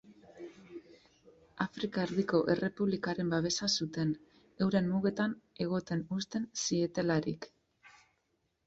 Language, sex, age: Basque, female, 30-39